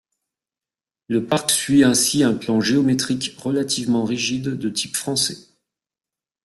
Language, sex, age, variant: French, male, 40-49, Français de métropole